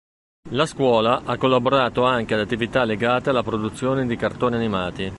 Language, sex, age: Italian, male, 50-59